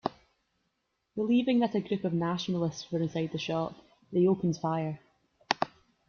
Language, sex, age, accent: English, female, 19-29, Scottish English